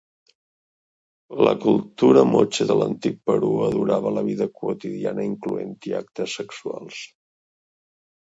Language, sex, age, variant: Catalan, male, 50-59, Central